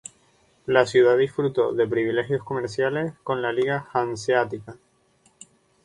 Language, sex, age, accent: Spanish, male, 19-29, España: Islas Canarias